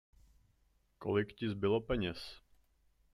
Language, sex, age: Czech, male, 19-29